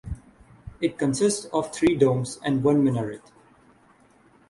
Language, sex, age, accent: English, male, under 19, Canadian English; India and South Asia (India, Pakistan, Sri Lanka)